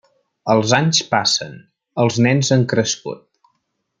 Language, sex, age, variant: Catalan, male, 30-39, Central